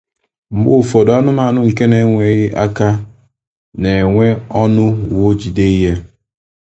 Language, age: Igbo, 19-29